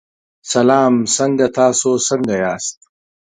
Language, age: Pashto, 40-49